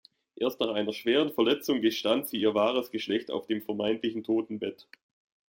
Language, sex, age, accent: German, male, 19-29, Deutschland Deutsch